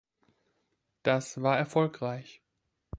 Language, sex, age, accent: German, male, 19-29, Deutschland Deutsch